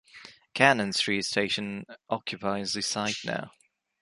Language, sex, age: English, male, 19-29